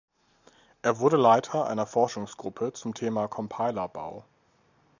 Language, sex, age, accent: German, male, 30-39, Deutschland Deutsch